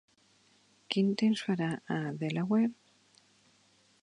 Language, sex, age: Catalan, female, 40-49